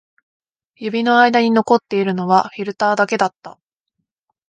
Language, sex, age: Japanese, female, 19-29